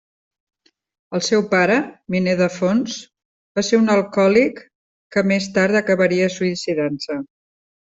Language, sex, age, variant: Catalan, female, 50-59, Central